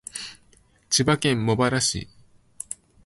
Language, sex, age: Japanese, male, under 19